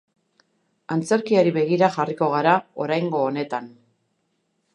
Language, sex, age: Basque, female, 50-59